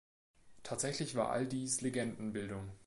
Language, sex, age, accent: German, male, 19-29, Deutschland Deutsch